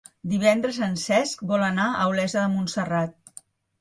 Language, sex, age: Catalan, female, 60-69